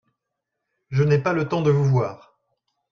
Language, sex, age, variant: French, male, 40-49, Français de métropole